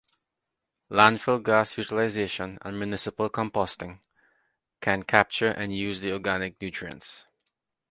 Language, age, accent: English, 30-39, West Indies and Bermuda (Bahamas, Bermuda, Jamaica, Trinidad)